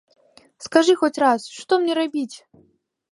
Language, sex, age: Belarusian, female, under 19